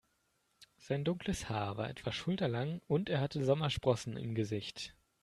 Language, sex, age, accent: German, male, 19-29, Deutschland Deutsch